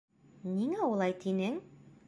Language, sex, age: Bashkir, female, 30-39